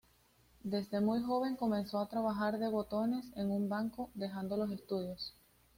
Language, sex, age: Spanish, female, 19-29